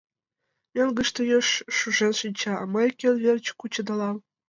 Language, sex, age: Mari, female, 19-29